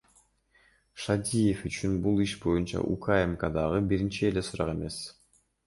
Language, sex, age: Kyrgyz, male, under 19